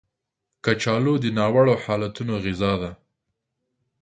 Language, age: Pashto, 30-39